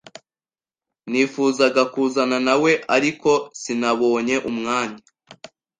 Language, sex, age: Kinyarwanda, male, 19-29